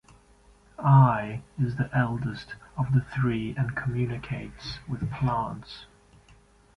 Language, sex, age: English, male, 30-39